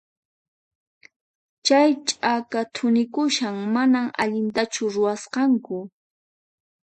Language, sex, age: Puno Quechua, female, 19-29